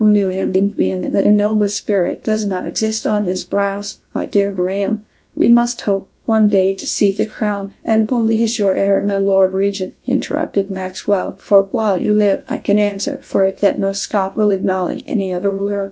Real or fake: fake